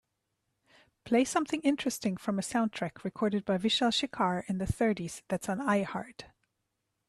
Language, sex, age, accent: English, female, 40-49, United States English